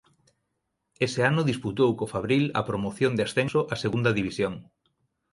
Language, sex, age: Galician, male, 40-49